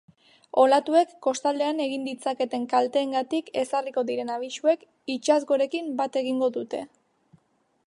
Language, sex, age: Basque, female, 19-29